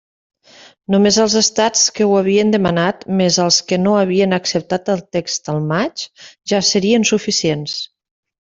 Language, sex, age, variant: Catalan, female, 40-49, Nord-Occidental